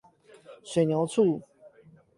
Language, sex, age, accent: Chinese, male, 30-39, 出生地：桃園市